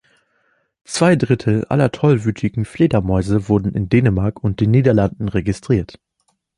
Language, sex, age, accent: German, male, 19-29, Deutschland Deutsch